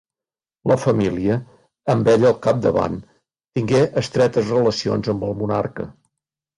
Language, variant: Catalan, Nord-Occidental